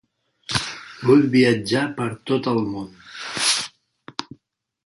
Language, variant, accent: Catalan, Central, central